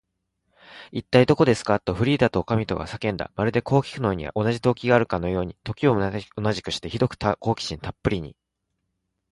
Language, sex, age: Japanese, male, 40-49